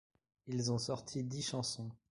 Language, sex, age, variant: French, male, 30-39, Français de métropole